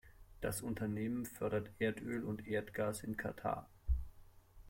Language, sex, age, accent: German, male, 30-39, Deutschland Deutsch